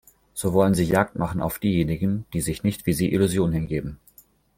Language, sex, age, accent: German, male, 19-29, Deutschland Deutsch